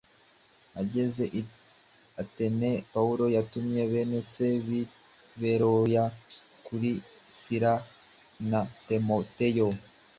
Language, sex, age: Kinyarwanda, male, 19-29